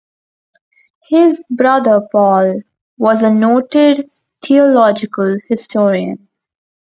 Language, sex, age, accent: English, female, under 19, India and South Asia (India, Pakistan, Sri Lanka)